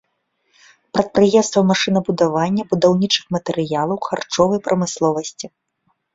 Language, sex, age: Belarusian, female, 30-39